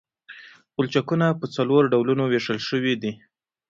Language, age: Pashto, 19-29